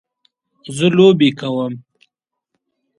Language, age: Pashto, 19-29